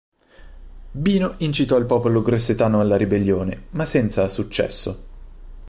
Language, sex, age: Italian, male, 30-39